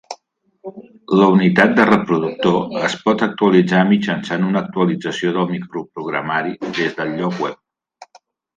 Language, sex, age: Catalan, male, 50-59